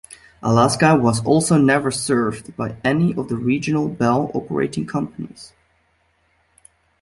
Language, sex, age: English, male, 19-29